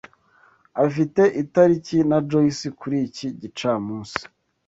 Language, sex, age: Kinyarwanda, male, 19-29